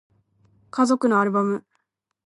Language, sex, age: Japanese, female, under 19